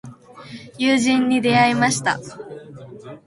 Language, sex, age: Japanese, female, 19-29